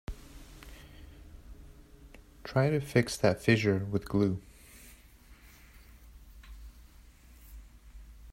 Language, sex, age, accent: English, male, 19-29, United States English